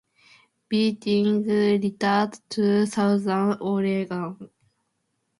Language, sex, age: English, female, under 19